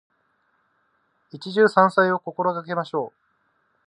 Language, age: Japanese, 19-29